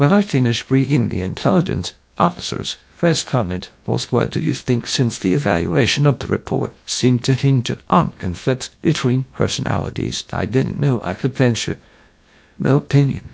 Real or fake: fake